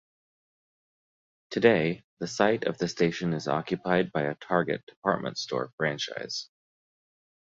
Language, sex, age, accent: English, male, 30-39, United States English